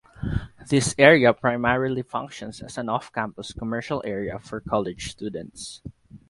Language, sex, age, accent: English, male, 19-29, Filipino